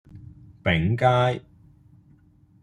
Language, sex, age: Cantonese, male, 30-39